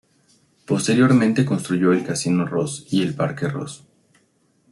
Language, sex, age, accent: Spanish, male, 19-29, México